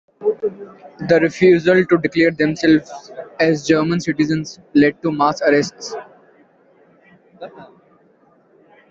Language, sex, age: English, male, 19-29